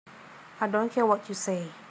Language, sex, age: English, female, 19-29